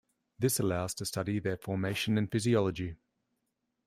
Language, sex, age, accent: English, male, 30-39, Australian English